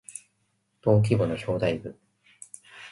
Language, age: Japanese, 19-29